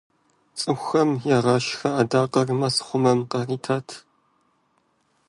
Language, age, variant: Kabardian, 19-29, Адыгэбзэ (Къэбэрдей, Кирил, псоми зэдай)